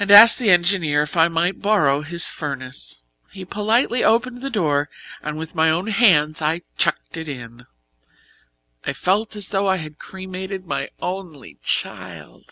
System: none